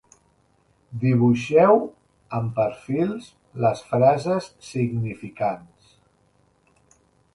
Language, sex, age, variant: Catalan, male, 50-59, Central